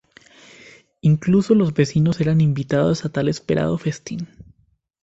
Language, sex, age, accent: Spanish, male, 19-29, Andino-Pacífico: Colombia, Perú, Ecuador, oeste de Bolivia y Venezuela andina